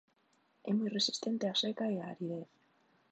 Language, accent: Galician, Normativo (estándar)